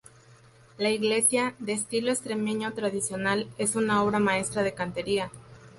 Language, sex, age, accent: Spanish, female, 30-39, México